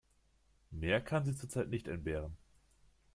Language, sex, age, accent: German, male, 19-29, Deutschland Deutsch